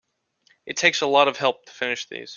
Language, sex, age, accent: English, male, 19-29, United States English